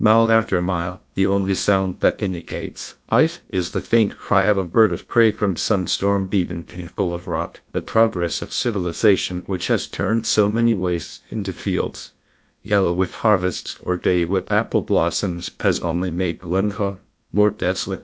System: TTS, GlowTTS